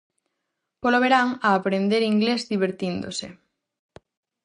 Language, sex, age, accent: Galician, female, 19-29, Normativo (estándar)